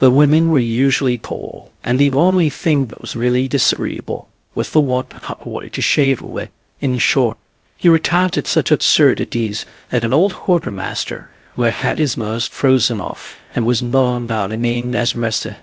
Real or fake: fake